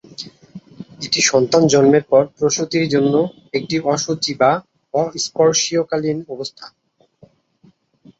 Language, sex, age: Bengali, male, 30-39